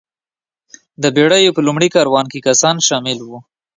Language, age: Pashto, 19-29